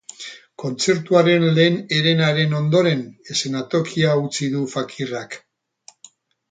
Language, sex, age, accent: Basque, male, 60-69, Erdialdekoa edo Nafarra (Gipuzkoa, Nafarroa)